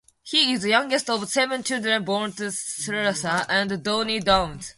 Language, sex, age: English, female, 19-29